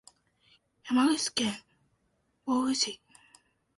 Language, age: Japanese, 19-29